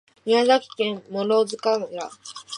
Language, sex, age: Japanese, female, 19-29